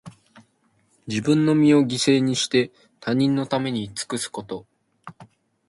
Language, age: Japanese, under 19